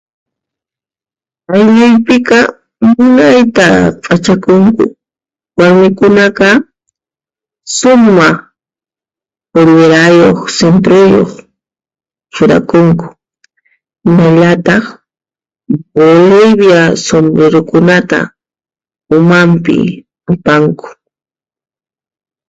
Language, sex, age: Puno Quechua, female, 19-29